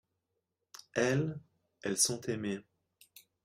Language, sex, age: French, male, 30-39